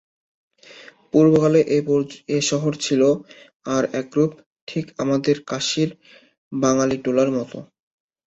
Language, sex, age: Bengali, male, 19-29